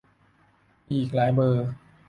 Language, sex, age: Thai, male, 19-29